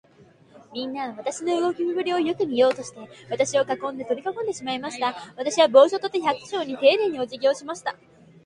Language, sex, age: Japanese, female, 19-29